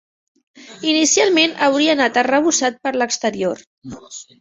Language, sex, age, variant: Catalan, female, 19-29, Central